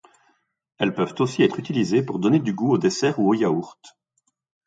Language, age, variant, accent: French, 40-49, Français d'Europe, Français de Belgique